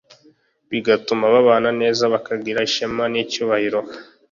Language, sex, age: Kinyarwanda, male, 19-29